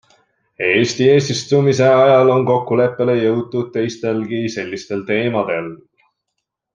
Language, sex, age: Estonian, male, 19-29